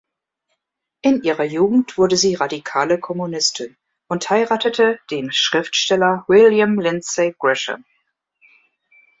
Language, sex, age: German, female, 50-59